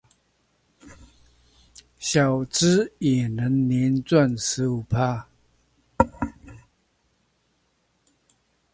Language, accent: Chinese, 出生地：新北市